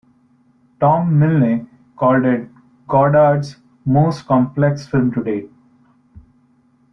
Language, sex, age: English, male, 19-29